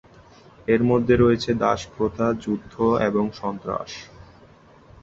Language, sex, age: Bengali, male, 19-29